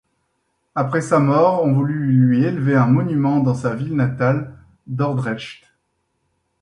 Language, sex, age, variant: French, male, 30-39, Français de métropole